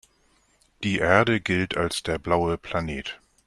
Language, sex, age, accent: German, male, 50-59, Deutschland Deutsch